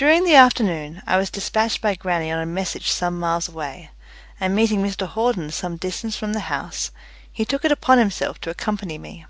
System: none